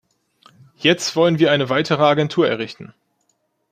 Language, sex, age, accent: German, male, 19-29, Deutschland Deutsch